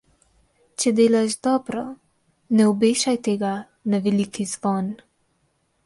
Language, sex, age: Slovenian, female, 19-29